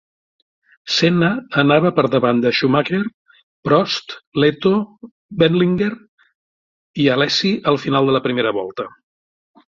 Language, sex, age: Catalan, male, 60-69